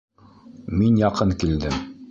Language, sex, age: Bashkir, male, 60-69